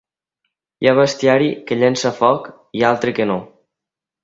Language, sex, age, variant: Catalan, male, under 19, Central